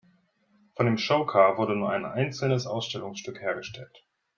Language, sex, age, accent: German, male, 30-39, Deutschland Deutsch